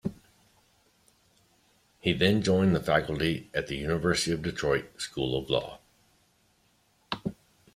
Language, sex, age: English, male, 50-59